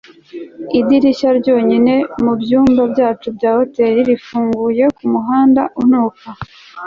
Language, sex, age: Kinyarwanda, female, 19-29